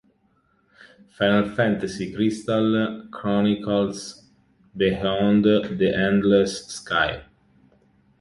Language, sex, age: Italian, male, 30-39